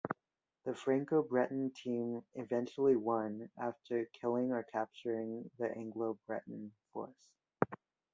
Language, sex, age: English, male, 19-29